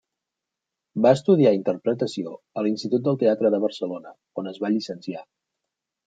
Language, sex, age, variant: Catalan, male, 30-39, Central